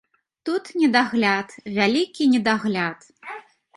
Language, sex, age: Belarusian, female, 19-29